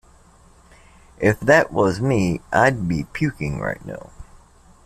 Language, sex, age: English, male, 50-59